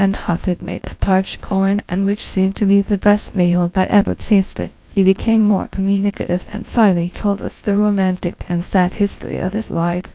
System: TTS, GlowTTS